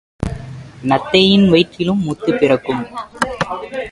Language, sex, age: Tamil, male, 19-29